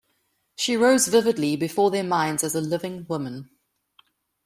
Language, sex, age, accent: English, female, 30-39, Southern African (South Africa, Zimbabwe, Namibia)